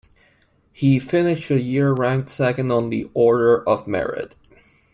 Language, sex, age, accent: English, male, 19-29, United States English